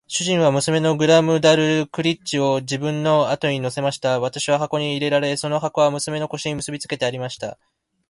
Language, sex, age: Japanese, male, 19-29